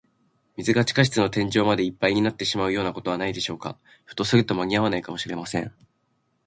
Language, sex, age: Japanese, male, 19-29